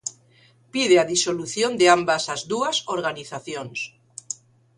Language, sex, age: Galician, female, 50-59